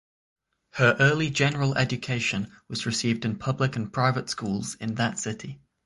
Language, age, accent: English, 19-29, England English; Northern English